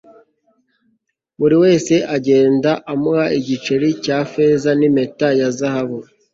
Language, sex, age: Kinyarwanda, male, 19-29